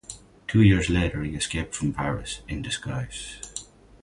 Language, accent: English, Irish English